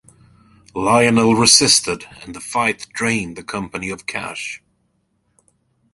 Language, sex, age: English, male, 40-49